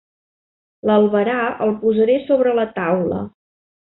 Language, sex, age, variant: Catalan, female, 40-49, Central